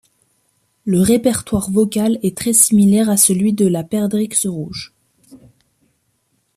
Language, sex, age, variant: French, female, 19-29, Français de métropole